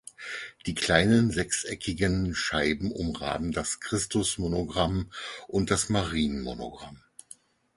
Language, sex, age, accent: German, male, 50-59, Deutschland Deutsch